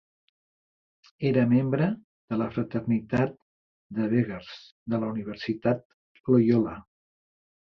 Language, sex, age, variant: Catalan, male, 60-69, Central